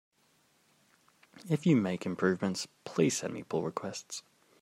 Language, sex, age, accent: English, male, 19-29, Australian English